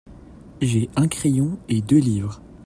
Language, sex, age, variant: French, male, under 19, Français de métropole